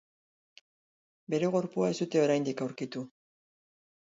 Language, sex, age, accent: Basque, female, 60-69, Erdialdekoa edo Nafarra (Gipuzkoa, Nafarroa)